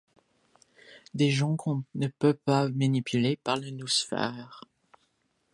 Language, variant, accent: French, Français d'Amérique du Nord, Français du Canada